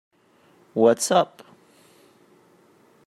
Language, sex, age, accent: English, male, 30-39, United States English